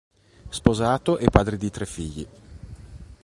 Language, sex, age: Italian, male, 40-49